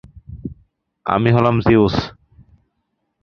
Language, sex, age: Bengali, male, 19-29